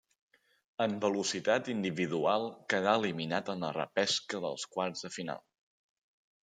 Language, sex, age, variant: Catalan, male, 19-29, Balear